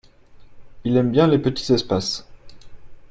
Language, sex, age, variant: French, male, 30-39, Français de métropole